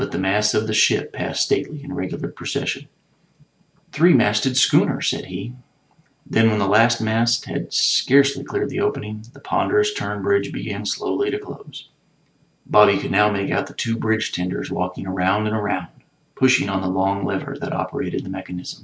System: none